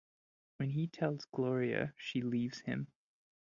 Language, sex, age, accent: English, male, 30-39, India and South Asia (India, Pakistan, Sri Lanka)